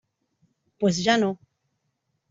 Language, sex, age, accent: Spanish, female, 40-49, Rioplatense: Argentina, Uruguay, este de Bolivia, Paraguay